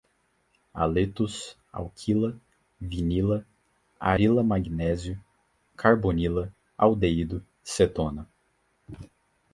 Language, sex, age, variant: Portuguese, male, 19-29, Portuguese (Brasil)